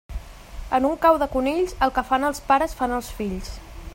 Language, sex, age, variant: Catalan, female, 19-29, Central